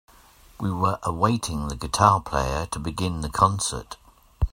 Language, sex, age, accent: English, male, 50-59, England English